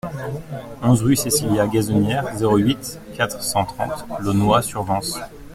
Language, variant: French, Français de métropole